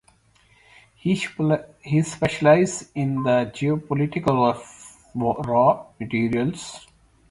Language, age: English, 30-39